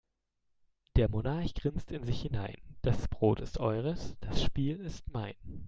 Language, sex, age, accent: German, male, 19-29, Deutschland Deutsch